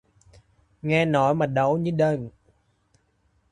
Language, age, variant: Vietnamese, 19-29, Hà Nội